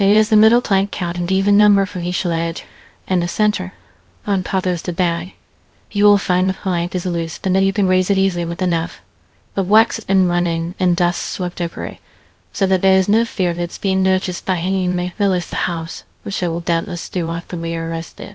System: TTS, VITS